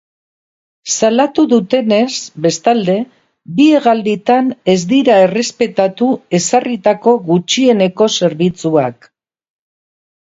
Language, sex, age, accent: Basque, female, 60-69, Mendebalekoa (Araba, Bizkaia, Gipuzkoako mendebaleko herri batzuk)